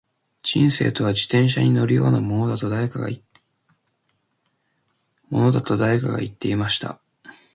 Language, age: Japanese, 19-29